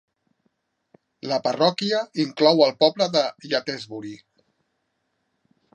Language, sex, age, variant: Catalan, male, 40-49, Central